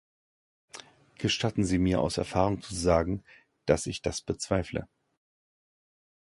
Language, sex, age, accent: German, male, 50-59, Deutschland Deutsch